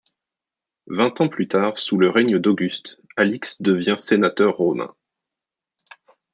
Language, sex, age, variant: French, male, 30-39, Français de métropole